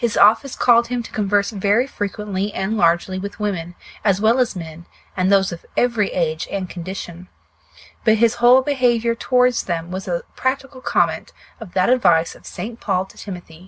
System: none